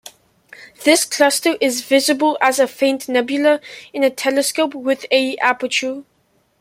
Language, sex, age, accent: English, male, under 19, England English